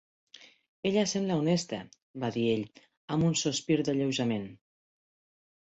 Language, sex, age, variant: Catalan, female, 50-59, Septentrional